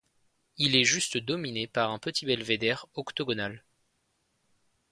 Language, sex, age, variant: French, male, 19-29, Français de métropole